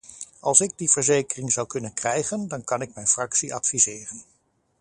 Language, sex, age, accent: Dutch, male, 50-59, Nederlands Nederlands